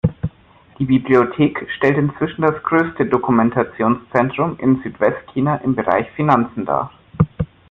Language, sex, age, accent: German, male, 19-29, Deutschland Deutsch